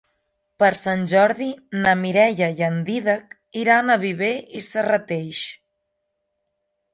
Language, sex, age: Catalan, female, 30-39